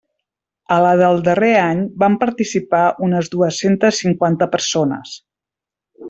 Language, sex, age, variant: Catalan, female, 40-49, Central